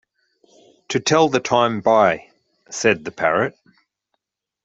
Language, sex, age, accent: English, male, 40-49, Australian English